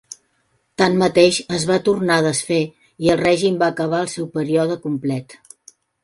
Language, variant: Catalan, Central